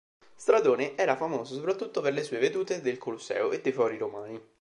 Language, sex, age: Italian, male, 19-29